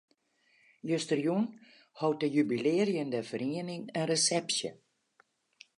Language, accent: Western Frisian, Klaaifrysk